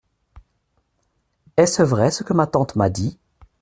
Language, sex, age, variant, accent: French, male, 40-49, Français d'Amérique du Nord, Français du Canada